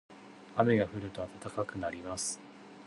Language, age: Japanese, 30-39